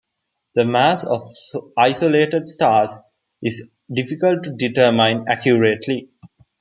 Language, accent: English, India and South Asia (India, Pakistan, Sri Lanka)